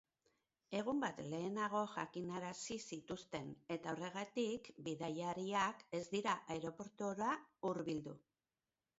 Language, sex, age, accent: Basque, female, 50-59, Erdialdekoa edo Nafarra (Gipuzkoa, Nafarroa)